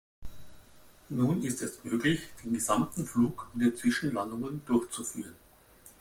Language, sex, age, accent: German, male, 50-59, Deutschland Deutsch